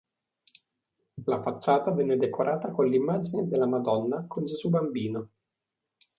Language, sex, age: Italian, male, 19-29